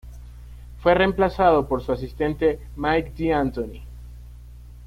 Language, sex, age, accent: Spanish, male, under 19, Andino-Pacífico: Colombia, Perú, Ecuador, oeste de Bolivia y Venezuela andina